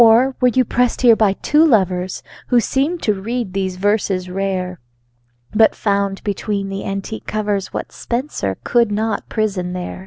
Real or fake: real